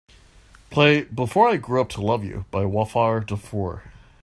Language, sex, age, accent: English, male, 30-39, United States English